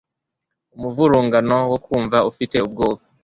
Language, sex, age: Kinyarwanda, male, 30-39